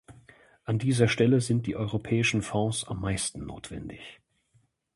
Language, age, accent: German, 40-49, Deutschland Deutsch